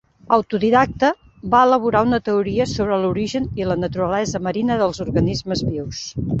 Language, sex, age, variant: Catalan, female, 60-69, Central